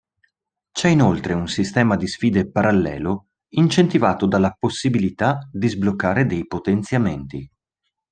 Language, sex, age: Italian, male, 30-39